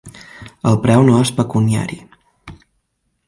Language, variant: Catalan, Balear